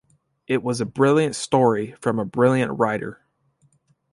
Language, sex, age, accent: English, male, 19-29, United States English